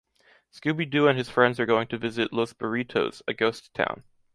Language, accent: English, United States English